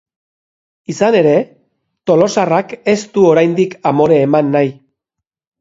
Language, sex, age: Basque, male, 50-59